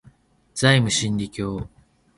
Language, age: Japanese, 19-29